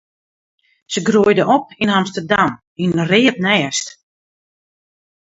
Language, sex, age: Western Frisian, female, 60-69